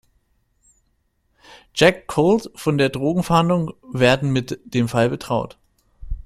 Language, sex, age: German, male, 19-29